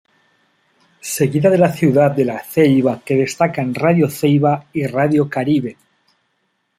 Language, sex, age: Spanish, male, 40-49